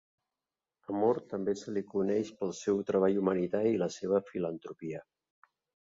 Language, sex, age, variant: Catalan, male, 50-59, Central